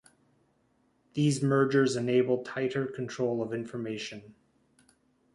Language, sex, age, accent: English, male, 30-39, United States English